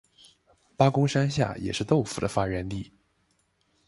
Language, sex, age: Chinese, male, 19-29